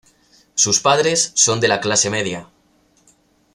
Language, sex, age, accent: Spanish, male, 19-29, España: Norte peninsular (Asturias, Castilla y León, Cantabria, País Vasco, Navarra, Aragón, La Rioja, Guadalajara, Cuenca)